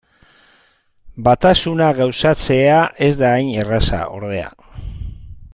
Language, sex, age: Basque, male, 60-69